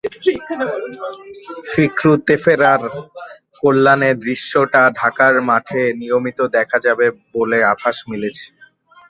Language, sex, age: Bengali, male, under 19